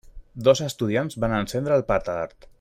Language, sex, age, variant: Catalan, male, 40-49, Central